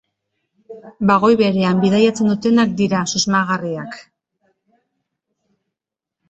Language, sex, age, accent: Basque, female, 40-49, Mendebalekoa (Araba, Bizkaia, Gipuzkoako mendebaleko herri batzuk)